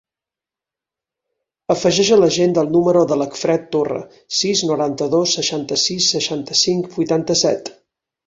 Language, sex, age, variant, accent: Catalan, male, 30-39, Balear, mallorquí